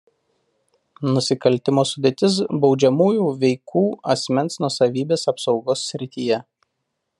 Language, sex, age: Lithuanian, male, 30-39